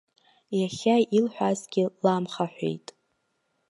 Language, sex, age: Abkhazian, female, 19-29